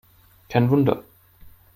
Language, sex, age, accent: German, male, under 19, Deutschland Deutsch